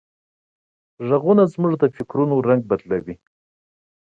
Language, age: Pashto, 30-39